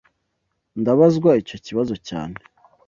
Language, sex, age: Kinyarwanda, male, 19-29